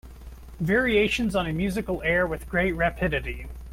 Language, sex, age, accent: English, male, 19-29, United States English